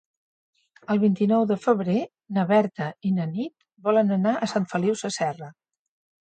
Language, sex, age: Catalan, female, 60-69